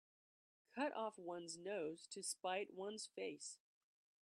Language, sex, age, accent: English, female, 60-69, United States English